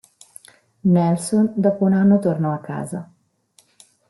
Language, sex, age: Italian, female, 40-49